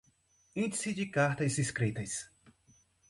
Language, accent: Portuguese, Nordestino